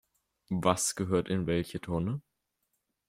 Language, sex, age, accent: German, male, under 19, Deutschland Deutsch